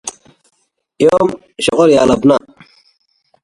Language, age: English, 30-39